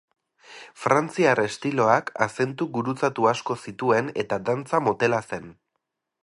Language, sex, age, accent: Basque, male, 30-39, Erdialdekoa edo Nafarra (Gipuzkoa, Nafarroa)